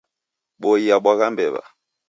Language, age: Taita, 19-29